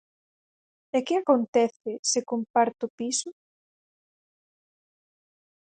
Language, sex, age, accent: Galician, female, 19-29, Central (gheada)